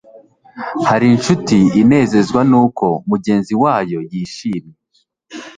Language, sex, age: Kinyarwanda, male, 19-29